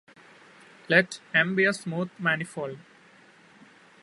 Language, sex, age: English, male, 19-29